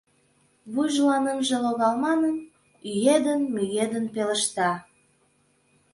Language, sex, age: Mari, female, 19-29